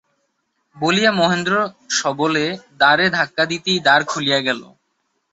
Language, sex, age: Bengali, male, 19-29